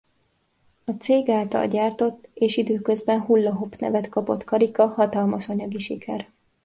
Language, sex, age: Hungarian, female, 19-29